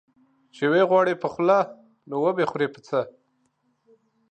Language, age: Pashto, 40-49